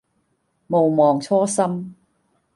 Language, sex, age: Cantonese, female, 60-69